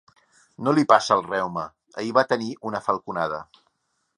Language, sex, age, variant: Catalan, male, 50-59, Central